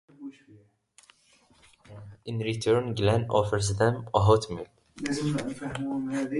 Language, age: English, 19-29